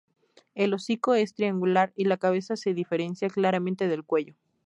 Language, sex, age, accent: Spanish, female, 19-29, México